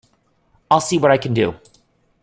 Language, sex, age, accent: English, male, 40-49, United States English